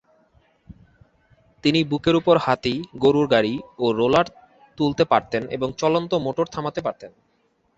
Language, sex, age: Bengali, male, 19-29